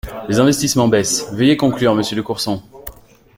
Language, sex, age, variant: French, male, 19-29, Français de métropole